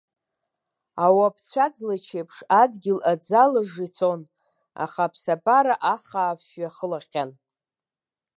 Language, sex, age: Abkhazian, female, 50-59